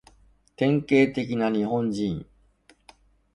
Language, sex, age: Japanese, male, 60-69